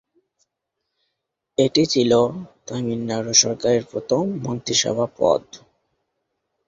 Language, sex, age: Bengali, male, 19-29